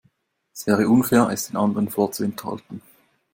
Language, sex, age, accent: German, male, 19-29, Schweizerdeutsch